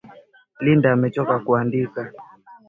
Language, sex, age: Swahili, male, 19-29